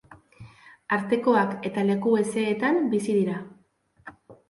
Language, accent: Basque, Mendebalekoa (Araba, Bizkaia, Gipuzkoako mendebaleko herri batzuk)